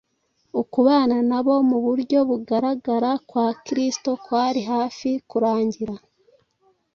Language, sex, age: Kinyarwanda, female, 30-39